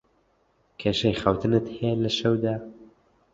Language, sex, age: Central Kurdish, male, 19-29